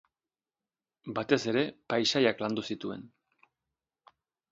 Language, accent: Basque, Erdialdekoa edo Nafarra (Gipuzkoa, Nafarroa)